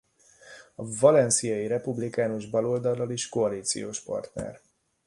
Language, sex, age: Hungarian, male, 50-59